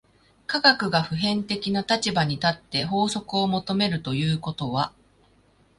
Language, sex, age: Japanese, female, 40-49